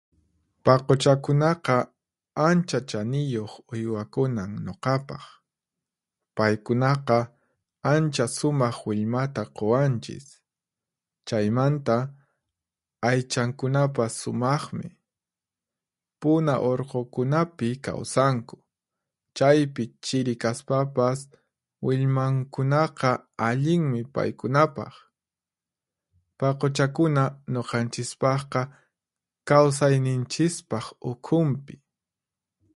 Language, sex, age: Puno Quechua, male, 30-39